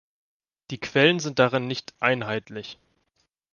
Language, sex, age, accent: German, male, 19-29, Deutschland Deutsch